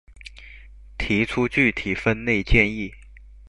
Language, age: Chinese, 19-29